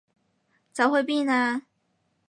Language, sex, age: Cantonese, female, 19-29